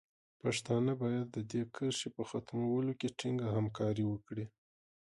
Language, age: Pashto, 40-49